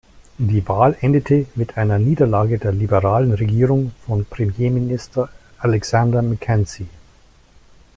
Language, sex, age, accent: German, male, 50-59, Deutschland Deutsch